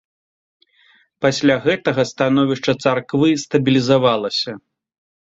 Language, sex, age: Belarusian, male, 40-49